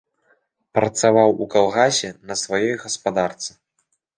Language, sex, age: Belarusian, male, 19-29